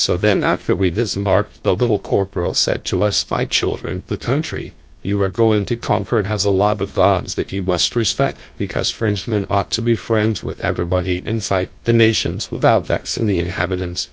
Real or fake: fake